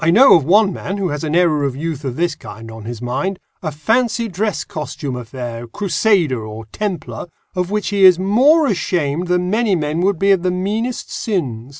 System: none